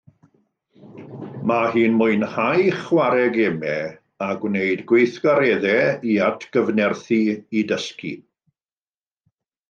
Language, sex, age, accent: Welsh, male, 50-59, Y Deyrnas Unedig Cymraeg